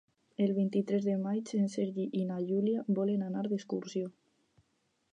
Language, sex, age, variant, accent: Catalan, female, under 19, Alacantí, valencià